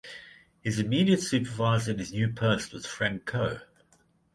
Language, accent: English, Southern African (South Africa, Zimbabwe, Namibia)